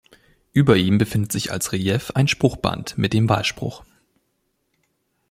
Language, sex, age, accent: German, male, 19-29, Deutschland Deutsch